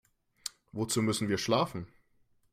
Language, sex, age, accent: German, male, 19-29, Deutschland Deutsch